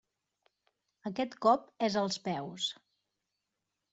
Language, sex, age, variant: Catalan, female, 30-39, Central